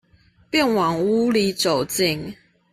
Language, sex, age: Chinese, female, 19-29